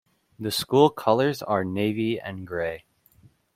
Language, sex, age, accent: English, male, under 19, United States English